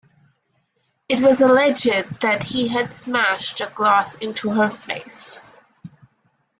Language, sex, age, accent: English, female, 19-29, India and South Asia (India, Pakistan, Sri Lanka)